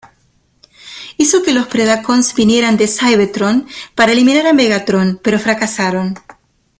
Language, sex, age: Spanish, female, 50-59